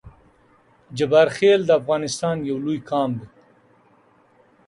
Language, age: Pashto, 50-59